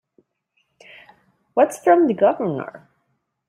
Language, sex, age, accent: English, female, 30-39, Canadian English